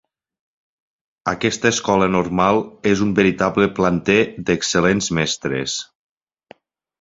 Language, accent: Catalan, Lleidatà